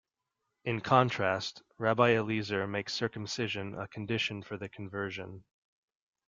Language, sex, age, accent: English, male, 30-39, United States English